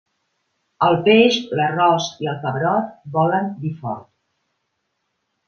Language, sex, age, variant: Catalan, female, 50-59, Central